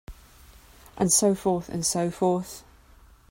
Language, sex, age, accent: English, female, 40-49, England English